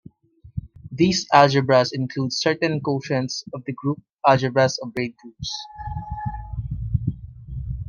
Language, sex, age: English, male, 19-29